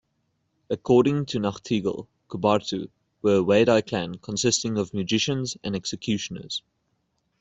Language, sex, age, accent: English, male, 19-29, Southern African (South Africa, Zimbabwe, Namibia)